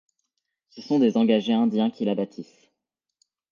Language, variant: French, Français de métropole